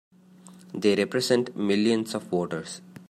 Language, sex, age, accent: English, male, 30-39, India and South Asia (India, Pakistan, Sri Lanka)